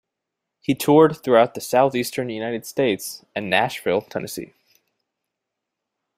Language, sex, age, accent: English, male, 19-29, United States English